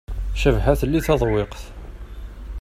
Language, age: Kabyle, 30-39